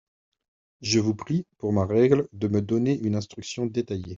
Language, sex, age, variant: French, male, 40-49, Français de métropole